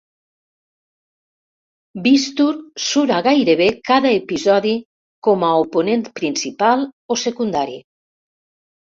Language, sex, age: Catalan, female, 60-69